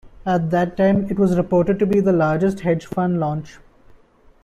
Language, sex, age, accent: English, male, 19-29, India and South Asia (India, Pakistan, Sri Lanka)